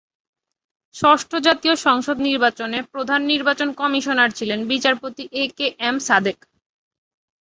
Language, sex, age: Bengali, female, 19-29